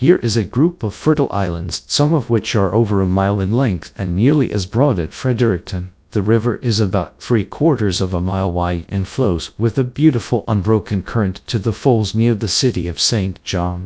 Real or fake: fake